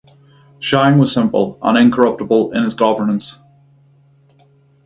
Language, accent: English, Northern Irish